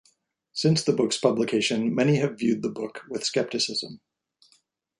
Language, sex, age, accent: English, male, 40-49, United States English